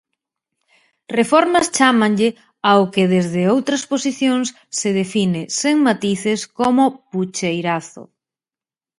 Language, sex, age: Galician, female, 40-49